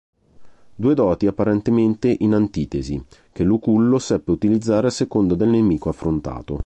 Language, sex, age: Italian, male, 30-39